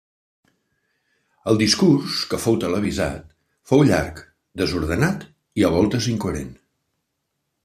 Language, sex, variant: Catalan, male, Central